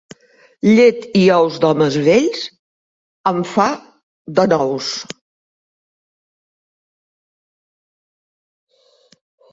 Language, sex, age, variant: Catalan, female, 70-79, Central